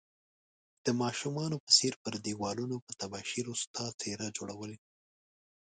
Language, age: Pashto, 19-29